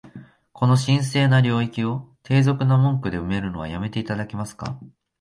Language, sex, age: Japanese, male, 19-29